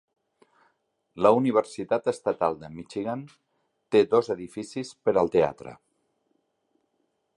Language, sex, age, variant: Catalan, male, 50-59, Central